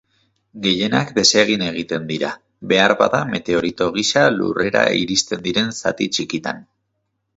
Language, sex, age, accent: Basque, male, 30-39, Mendebalekoa (Araba, Bizkaia, Gipuzkoako mendebaleko herri batzuk)